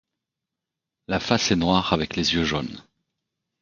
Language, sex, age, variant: French, male, 30-39, Français de métropole